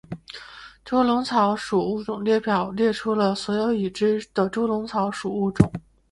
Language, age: Chinese, 19-29